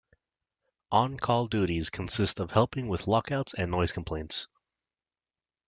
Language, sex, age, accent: English, male, under 19, United States English